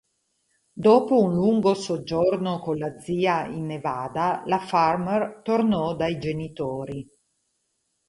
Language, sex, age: Italian, female, 40-49